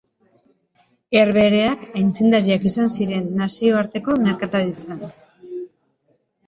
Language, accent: Basque, Mendebalekoa (Araba, Bizkaia, Gipuzkoako mendebaleko herri batzuk)